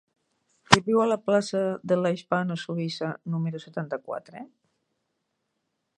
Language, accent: Catalan, valencià